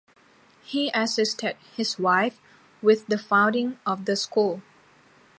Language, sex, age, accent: English, female, under 19, United States English